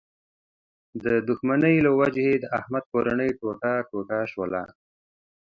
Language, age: Pashto, 30-39